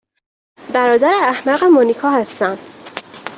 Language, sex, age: Persian, female, 19-29